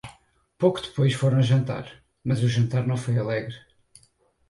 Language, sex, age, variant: Portuguese, male, 30-39, Portuguese (Portugal)